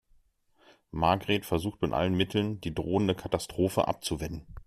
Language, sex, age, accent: German, male, 30-39, Deutschland Deutsch